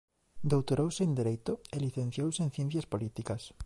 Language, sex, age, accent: Galician, male, 19-29, Central (gheada)